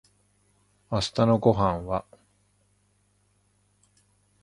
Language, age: Japanese, 50-59